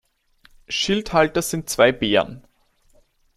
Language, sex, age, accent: German, male, 19-29, Österreichisches Deutsch